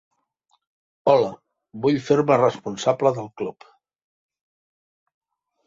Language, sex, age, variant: Catalan, male, 50-59, Central